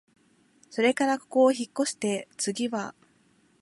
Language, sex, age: Japanese, female, 19-29